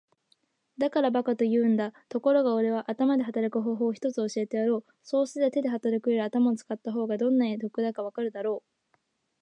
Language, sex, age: Japanese, female, under 19